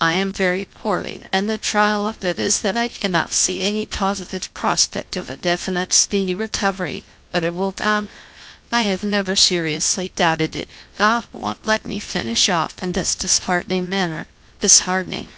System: TTS, GlowTTS